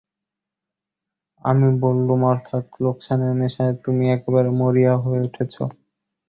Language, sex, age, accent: Bengali, male, under 19, শুদ্ধ